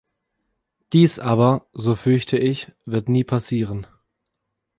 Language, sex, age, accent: German, male, 19-29, Deutschland Deutsch